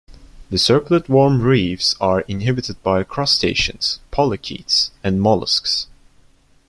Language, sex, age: English, male, 19-29